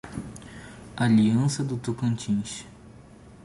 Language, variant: Portuguese, Portuguese (Brasil)